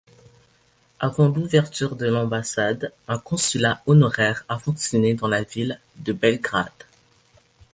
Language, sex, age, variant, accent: French, male, under 19, Français d'Amérique du Nord, Français du Canada